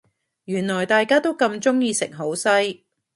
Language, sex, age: Cantonese, female, 40-49